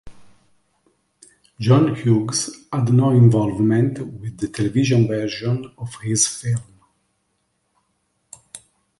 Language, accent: English, England English